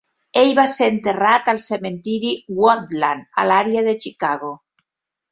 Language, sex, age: Catalan, female, 50-59